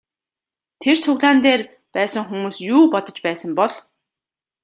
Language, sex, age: Mongolian, female, 30-39